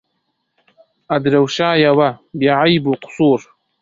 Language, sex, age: Central Kurdish, male, 19-29